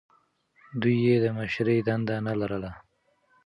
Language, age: Pashto, 19-29